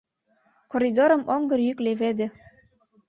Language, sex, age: Mari, female, under 19